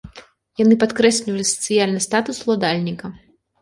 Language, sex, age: Belarusian, female, 19-29